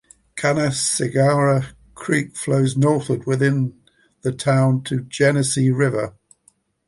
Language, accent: English, England English